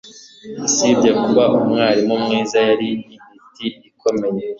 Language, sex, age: Kinyarwanda, male, 19-29